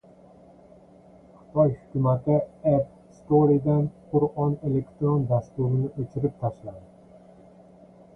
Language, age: Uzbek, 40-49